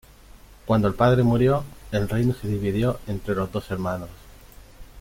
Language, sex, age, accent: Spanish, male, 30-39, España: Centro-Sur peninsular (Madrid, Toledo, Castilla-La Mancha)